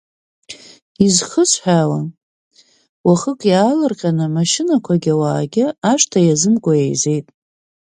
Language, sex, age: Abkhazian, female, 30-39